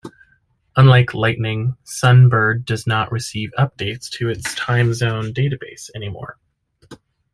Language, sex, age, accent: English, male, 30-39, United States English